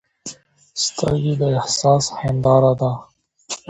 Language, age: Pashto, 19-29